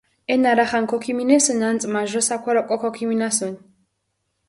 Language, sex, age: Mingrelian, female, 19-29